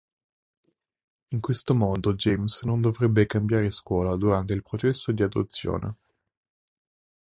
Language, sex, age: Italian, male, 19-29